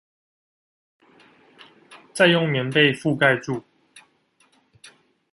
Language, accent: Chinese, 出生地：臺北市